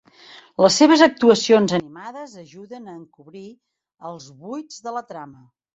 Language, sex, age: Catalan, female, 60-69